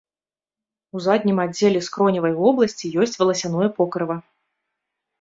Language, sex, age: Belarusian, female, 30-39